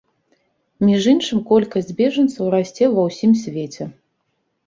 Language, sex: Belarusian, female